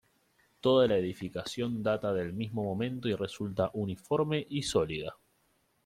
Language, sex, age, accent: Spanish, male, 19-29, Rioplatense: Argentina, Uruguay, este de Bolivia, Paraguay